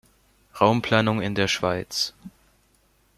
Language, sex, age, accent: German, male, under 19, Deutschland Deutsch